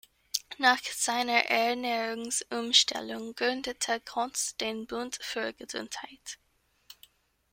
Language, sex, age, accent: German, female, 19-29, Amerikanisches Deutsch